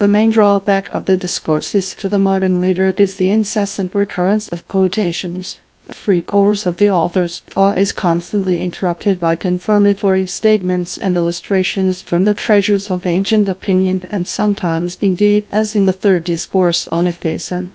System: TTS, GlowTTS